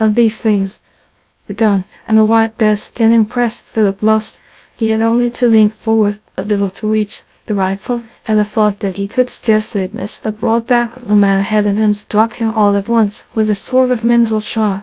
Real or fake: fake